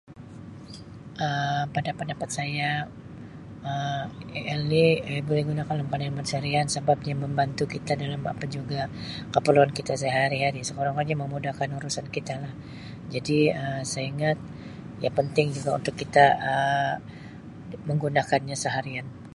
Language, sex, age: Sabah Malay, female, 50-59